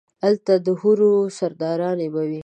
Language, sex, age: Pashto, female, 19-29